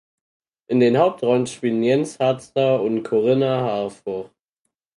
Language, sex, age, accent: German, male, under 19, Deutschland Deutsch